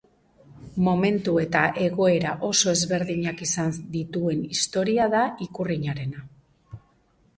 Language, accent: Basque, Mendebalekoa (Araba, Bizkaia, Gipuzkoako mendebaleko herri batzuk)